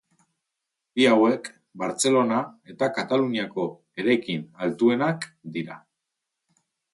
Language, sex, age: Basque, male, 40-49